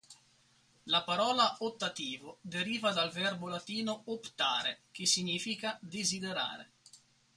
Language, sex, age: Italian, male, 40-49